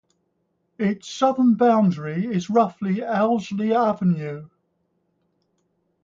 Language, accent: English, England English